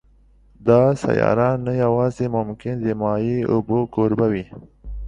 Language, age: Pashto, 40-49